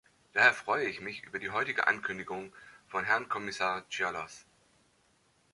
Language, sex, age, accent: German, male, 40-49, Deutschland Deutsch